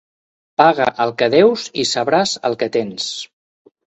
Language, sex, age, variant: Catalan, male, 60-69, Central